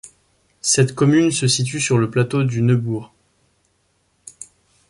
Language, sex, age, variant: French, male, 19-29, Français de métropole